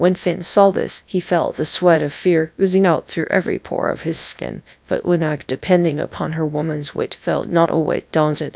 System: TTS, GradTTS